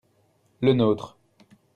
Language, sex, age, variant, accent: French, male, 30-39, Français d'Europe, Français de Belgique